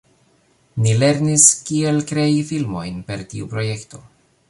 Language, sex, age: Esperanto, male, 40-49